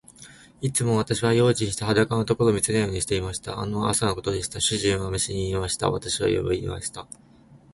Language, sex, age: Japanese, male, 19-29